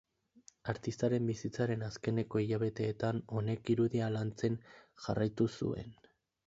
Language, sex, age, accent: Basque, male, 19-29, Mendebalekoa (Araba, Bizkaia, Gipuzkoako mendebaleko herri batzuk)